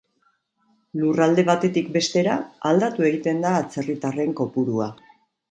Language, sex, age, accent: Basque, female, 60-69, Mendebalekoa (Araba, Bizkaia, Gipuzkoako mendebaleko herri batzuk)